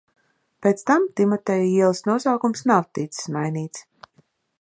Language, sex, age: Latvian, female, 30-39